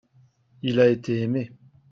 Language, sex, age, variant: French, male, 30-39, Français de métropole